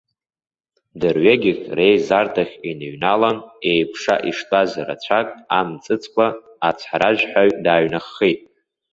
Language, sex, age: Abkhazian, male, under 19